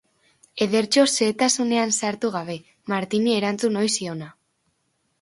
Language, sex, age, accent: Basque, female, under 19, Erdialdekoa edo Nafarra (Gipuzkoa, Nafarroa)